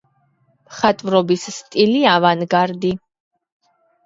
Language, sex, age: Georgian, female, 30-39